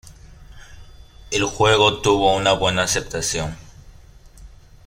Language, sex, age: Spanish, male, under 19